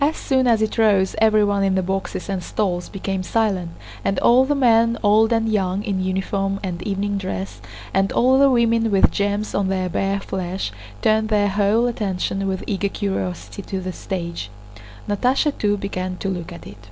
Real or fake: real